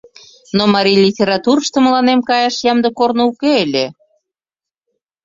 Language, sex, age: Mari, female, 40-49